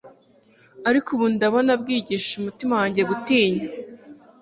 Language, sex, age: Kinyarwanda, female, 19-29